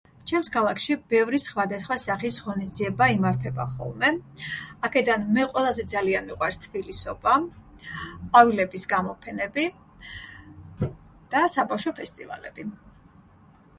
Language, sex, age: Georgian, female, 40-49